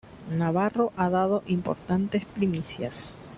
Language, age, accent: Spanish, 50-59, Rioplatense: Argentina, Uruguay, este de Bolivia, Paraguay